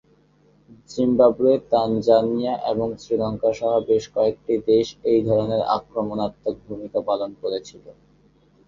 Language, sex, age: Bengali, male, 19-29